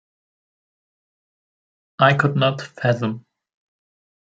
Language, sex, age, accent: English, male, 19-29, England English